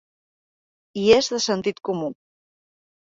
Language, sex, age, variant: Catalan, female, 50-59, Central